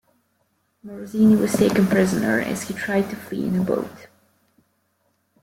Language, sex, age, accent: English, female, 19-29, United States English